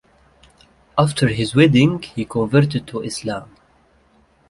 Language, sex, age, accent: English, male, 19-29, United States English